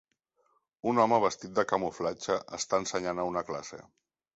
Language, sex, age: Catalan, male, 30-39